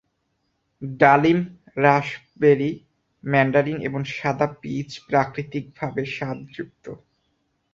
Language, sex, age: Bengali, male, 19-29